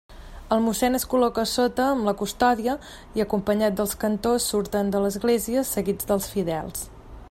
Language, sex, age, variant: Catalan, female, 30-39, Central